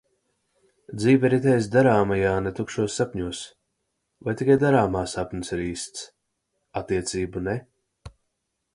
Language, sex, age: Latvian, male, 19-29